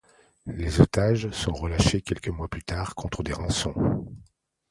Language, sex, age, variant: French, male, 50-59, Français de métropole